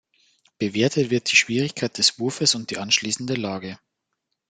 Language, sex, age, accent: German, male, 19-29, Deutschland Deutsch